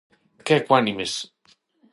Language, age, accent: Galician, 30-39, Central (gheada); Normativo (estándar); Neofalante